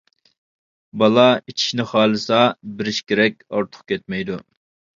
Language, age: Uyghur, 19-29